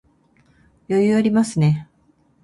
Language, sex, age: Japanese, female, 50-59